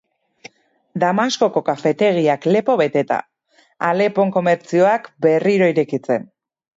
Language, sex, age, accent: Basque, female, 30-39, Erdialdekoa edo Nafarra (Gipuzkoa, Nafarroa)